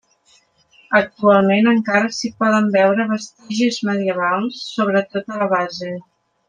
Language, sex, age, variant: Catalan, female, 60-69, Central